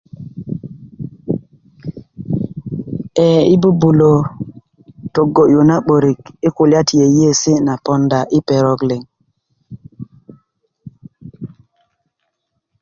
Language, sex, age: Kuku, female, 40-49